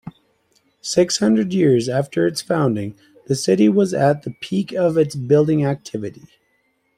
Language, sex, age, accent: English, male, 30-39, Canadian English